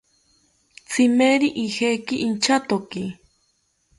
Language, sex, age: South Ucayali Ashéninka, female, under 19